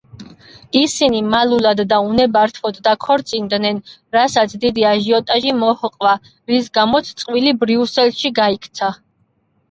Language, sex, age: Georgian, male, 30-39